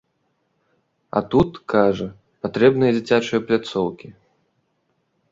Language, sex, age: Belarusian, male, 30-39